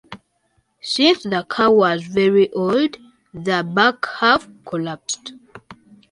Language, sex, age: English, male, 19-29